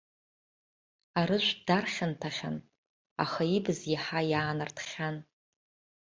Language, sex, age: Abkhazian, female, 40-49